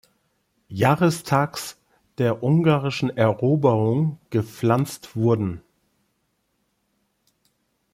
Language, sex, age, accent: German, male, 50-59, Deutschland Deutsch